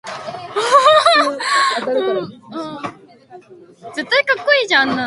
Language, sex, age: English, female, 19-29